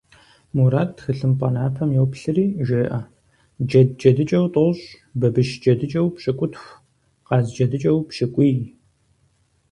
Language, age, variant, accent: Kabardian, 19-29, Адыгэбзэ (Къэбэрдей, Кирил, псоми зэдай), Джылэхъстэней (Gilahsteney)